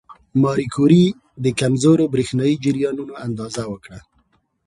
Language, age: Pashto, 30-39